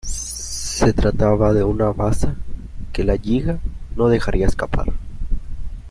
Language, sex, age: Spanish, male, 19-29